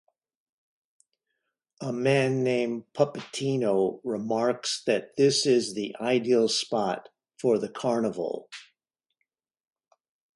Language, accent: English, United States English